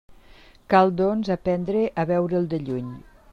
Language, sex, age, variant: Catalan, female, 60-69, Nord-Occidental